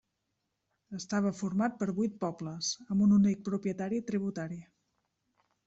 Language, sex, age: Catalan, female, 90+